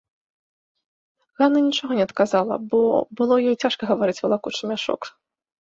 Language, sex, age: Belarusian, female, 40-49